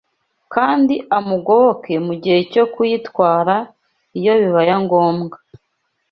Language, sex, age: Kinyarwanda, female, 19-29